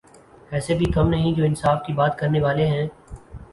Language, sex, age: Urdu, male, 19-29